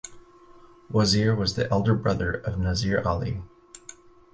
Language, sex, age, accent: English, male, 30-39, United States English